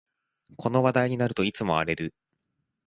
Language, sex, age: Japanese, male, 19-29